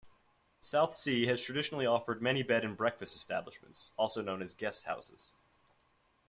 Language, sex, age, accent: English, male, 19-29, United States English